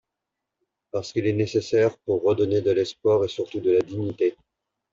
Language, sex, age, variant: French, male, 40-49, Français de métropole